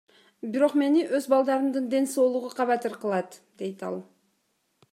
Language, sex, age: Kyrgyz, female, 30-39